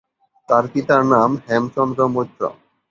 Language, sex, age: Bengali, male, 19-29